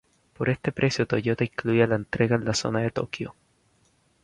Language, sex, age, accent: Spanish, female, 19-29, Chileno: Chile, Cuyo